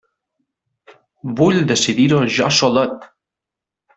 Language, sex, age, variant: Catalan, male, 30-39, Balear